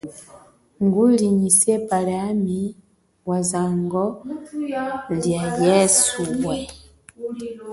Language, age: Chokwe, 40-49